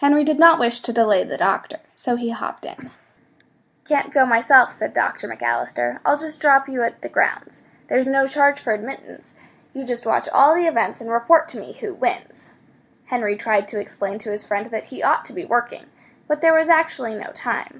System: none